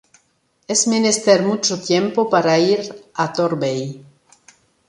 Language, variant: French, Français de métropole